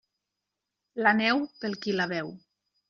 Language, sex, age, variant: Catalan, female, 50-59, Nord-Occidental